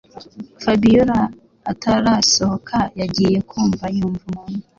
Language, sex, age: Kinyarwanda, female, 19-29